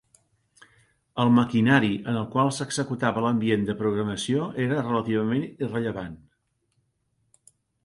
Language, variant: Catalan, Central